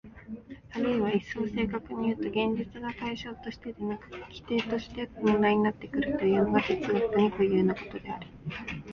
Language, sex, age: Japanese, female, 19-29